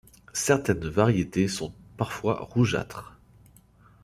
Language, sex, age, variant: French, male, 30-39, Français de métropole